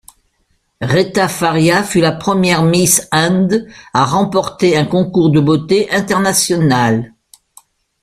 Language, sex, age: French, female, 70-79